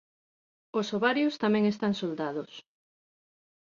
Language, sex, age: Galician, female, 40-49